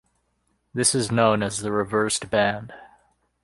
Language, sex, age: English, male, 19-29